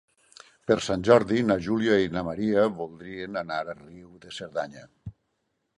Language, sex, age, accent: Catalan, male, 60-69, valencià